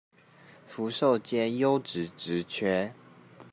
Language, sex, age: Chinese, male, 19-29